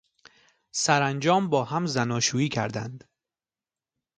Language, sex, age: Persian, male, 19-29